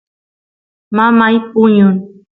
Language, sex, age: Santiago del Estero Quichua, female, 19-29